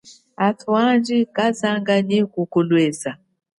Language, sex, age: Chokwe, female, 40-49